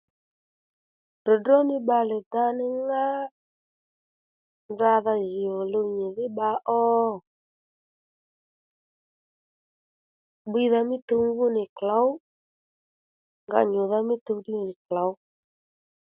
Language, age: Lendu, 19-29